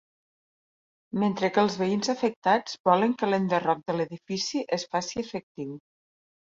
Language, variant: Catalan, Septentrional